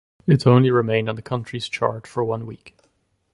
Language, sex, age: English, male, 19-29